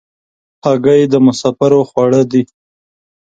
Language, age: Pashto, 19-29